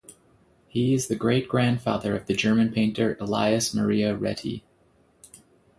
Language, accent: English, United States English